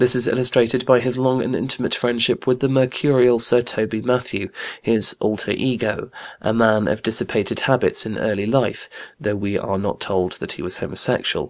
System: none